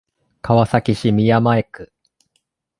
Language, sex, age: Japanese, male, 19-29